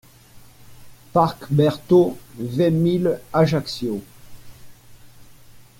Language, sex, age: French, male, 60-69